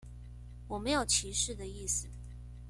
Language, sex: Chinese, female